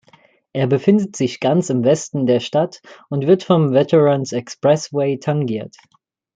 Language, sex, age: German, male, 19-29